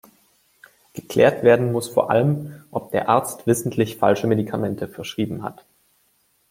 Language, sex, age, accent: German, male, 19-29, Deutschland Deutsch